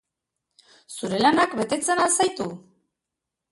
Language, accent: Basque, Mendebalekoa (Araba, Bizkaia, Gipuzkoako mendebaleko herri batzuk)